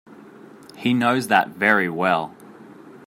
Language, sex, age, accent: English, male, 19-29, Australian English